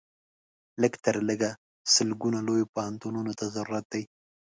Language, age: Pashto, 19-29